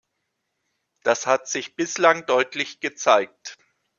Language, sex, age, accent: German, male, 40-49, Deutschland Deutsch